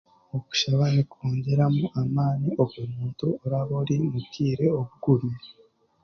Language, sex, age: Chiga, male, 30-39